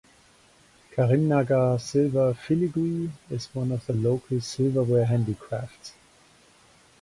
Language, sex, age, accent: English, male, 40-49, German English